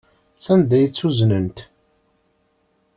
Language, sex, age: Kabyle, male, 19-29